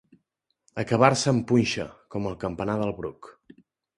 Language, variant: Catalan, Central